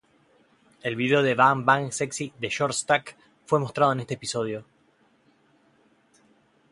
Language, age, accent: Spanish, 30-39, Rioplatense: Argentina, Uruguay, este de Bolivia, Paraguay